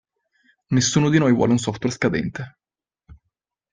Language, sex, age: Italian, male, 19-29